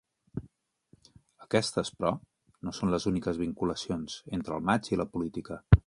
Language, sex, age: Catalan, male, 40-49